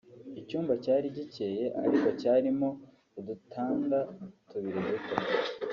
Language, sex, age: Kinyarwanda, male, under 19